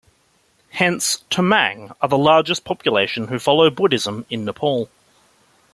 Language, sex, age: English, male, 19-29